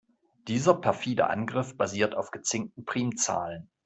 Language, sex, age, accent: German, male, 40-49, Deutschland Deutsch